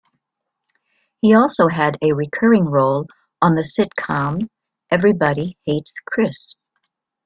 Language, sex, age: English, female, 60-69